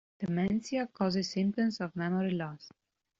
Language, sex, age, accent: English, female, 30-39, United States English